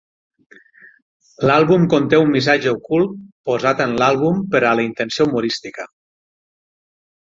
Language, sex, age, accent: Catalan, male, 40-49, central; nord-occidental